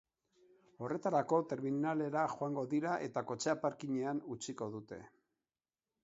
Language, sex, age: Basque, male, 50-59